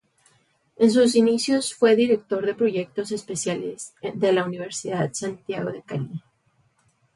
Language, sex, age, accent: Spanish, female, 30-39, México